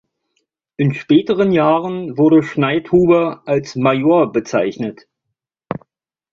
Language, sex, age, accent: German, male, 50-59, Deutschland Deutsch